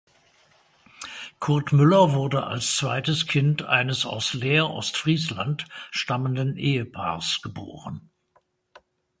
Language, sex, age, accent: German, male, 60-69, Deutschland Deutsch